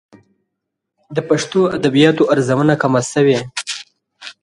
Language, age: Pashto, 19-29